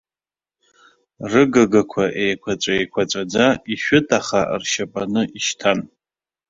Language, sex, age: Abkhazian, male, 30-39